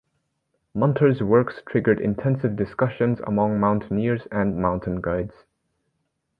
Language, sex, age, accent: English, male, 19-29, United States English